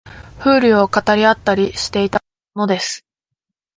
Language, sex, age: Japanese, female, 19-29